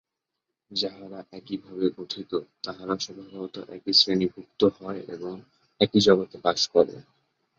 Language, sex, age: Bengali, male, 19-29